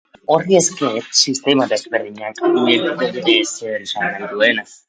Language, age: Basque, under 19